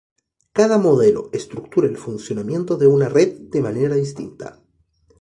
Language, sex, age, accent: Spanish, male, 19-29, Chileno: Chile, Cuyo